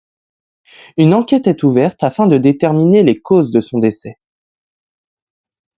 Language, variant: French, Français de métropole